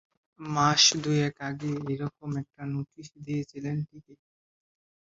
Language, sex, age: Bengali, male, 19-29